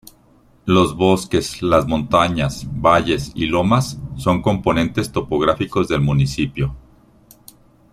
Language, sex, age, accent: Spanish, male, 50-59, México